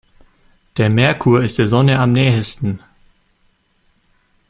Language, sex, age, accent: German, male, 19-29, Deutschland Deutsch